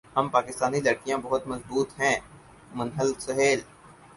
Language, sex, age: Urdu, male, 19-29